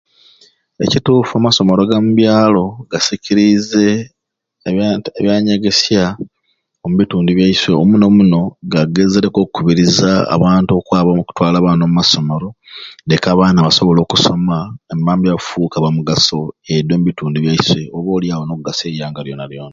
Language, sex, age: Ruuli, male, 30-39